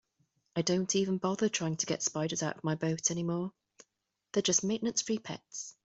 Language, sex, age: English, female, 30-39